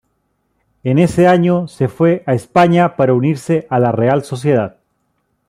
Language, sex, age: Spanish, male, 30-39